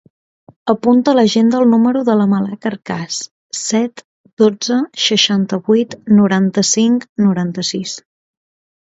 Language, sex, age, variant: Catalan, female, 19-29, Central